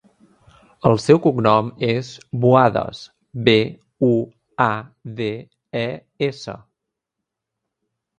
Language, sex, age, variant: Catalan, male, 19-29, Central